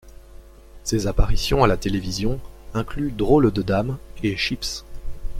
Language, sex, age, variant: French, male, 19-29, Français de métropole